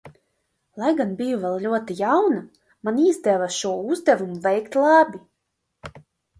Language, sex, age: Latvian, female, 19-29